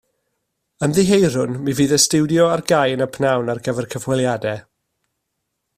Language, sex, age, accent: Welsh, male, 30-39, Y Deyrnas Unedig Cymraeg